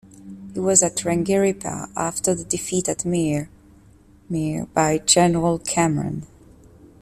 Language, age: English, 19-29